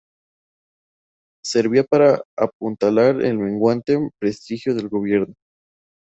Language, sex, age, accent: Spanish, male, 19-29, México